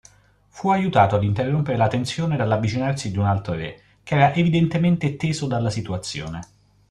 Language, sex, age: Italian, male, 30-39